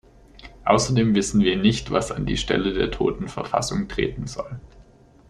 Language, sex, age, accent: German, male, 40-49, Deutschland Deutsch